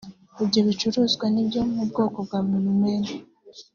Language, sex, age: Kinyarwanda, female, under 19